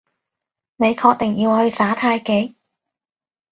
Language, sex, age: Cantonese, female, 19-29